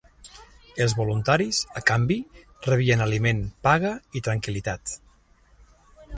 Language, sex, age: Catalan, male, 40-49